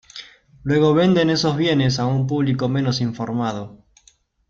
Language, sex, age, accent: Spanish, male, 19-29, Rioplatense: Argentina, Uruguay, este de Bolivia, Paraguay